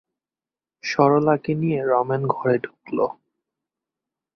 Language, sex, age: Bengali, male, 19-29